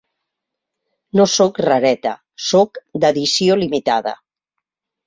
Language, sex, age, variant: Catalan, female, 60-69, Central